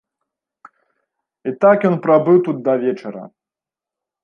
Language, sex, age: Belarusian, male, 19-29